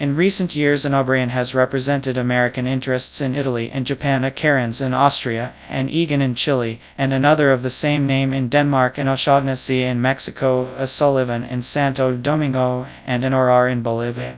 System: TTS, FastPitch